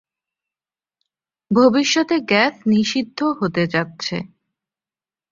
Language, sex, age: Bengali, female, 19-29